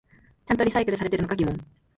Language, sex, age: Japanese, female, 19-29